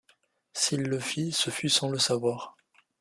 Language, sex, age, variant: French, male, 19-29, Français de métropole